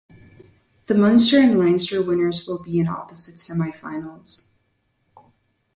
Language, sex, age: English, female, 19-29